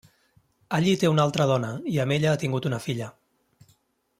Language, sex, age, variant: Catalan, male, 30-39, Central